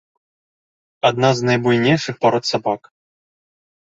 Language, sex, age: Belarusian, male, 19-29